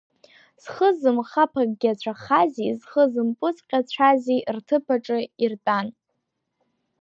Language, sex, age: Abkhazian, female, under 19